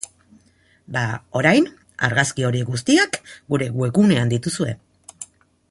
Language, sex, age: Basque, female, 50-59